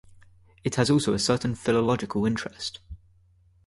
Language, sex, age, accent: English, male, 19-29, England English